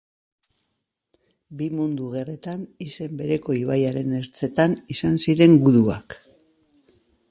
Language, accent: Basque, Mendebalekoa (Araba, Bizkaia, Gipuzkoako mendebaleko herri batzuk)